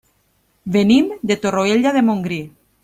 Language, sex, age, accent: Catalan, female, 30-39, valencià